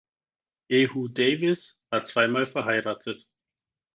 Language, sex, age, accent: German, male, 19-29, Deutschland Deutsch